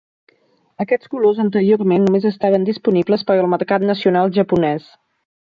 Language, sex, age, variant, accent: Catalan, female, 30-39, Central, central